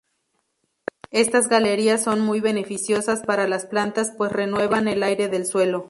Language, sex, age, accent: Spanish, female, 30-39, México